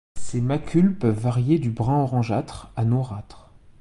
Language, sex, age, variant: French, male, 19-29, Français de métropole